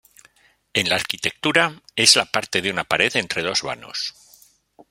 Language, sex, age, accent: Spanish, male, 50-59, España: Norte peninsular (Asturias, Castilla y León, Cantabria, País Vasco, Navarra, Aragón, La Rioja, Guadalajara, Cuenca)